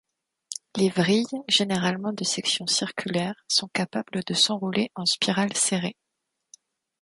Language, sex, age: French, female, 19-29